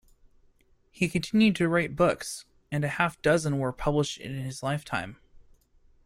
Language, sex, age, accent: English, male, 19-29, United States English